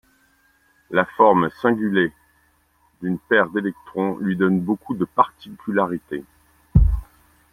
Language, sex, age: French, male, 50-59